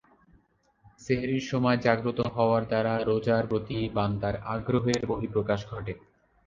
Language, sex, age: Bengali, male, 19-29